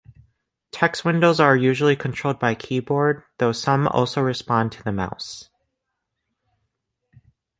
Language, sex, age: English, male, under 19